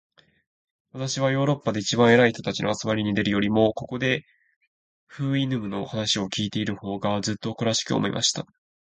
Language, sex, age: Japanese, male, 19-29